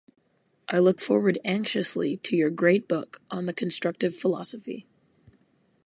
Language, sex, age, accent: English, female, 19-29, United States English